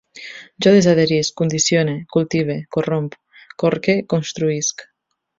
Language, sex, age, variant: Catalan, female, 19-29, Central